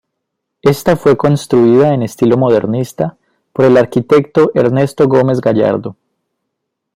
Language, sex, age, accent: Spanish, male, 19-29, Andino-Pacífico: Colombia, Perú, Ecuador, oeste de Bolivia y Venezuela andina